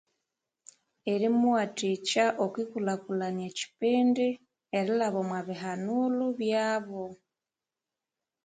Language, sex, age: Konzo, female, 30-39